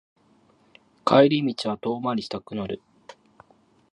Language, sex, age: Japanese, male, 30-39